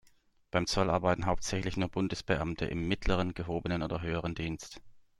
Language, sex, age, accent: German, male, 30-39, Deutschland Deutsch